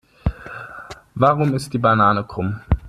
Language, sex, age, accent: German, male, 19-29, Deutschland Deutsch